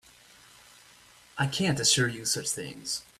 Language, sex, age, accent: English, male, 40-49, United States English